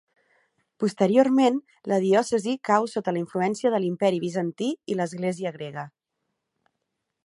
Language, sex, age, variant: Catalan, female, 30-39, Central